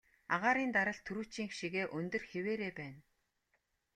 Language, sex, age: Mongolian, female, 30-39